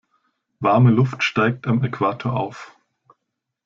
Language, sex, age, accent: German, male, 19-29, Deutschland Deutsch